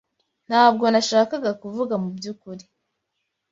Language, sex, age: Kinyarwanda, female, 19-29